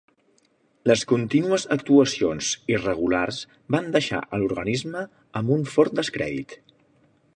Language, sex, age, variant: Catalan, male, 40-49, Central